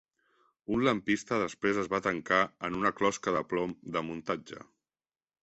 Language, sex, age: Catalan, male, 30-39